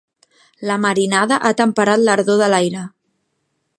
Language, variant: Catalan, Central